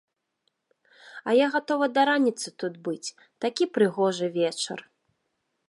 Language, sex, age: Belarusian, female, 30-39